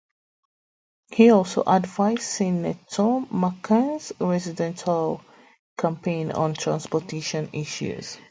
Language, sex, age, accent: English, female, 30-39, England English